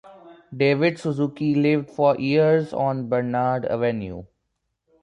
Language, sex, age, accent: English, male, under 19, India and South Asia (India, Pakistan, Sri Lanka)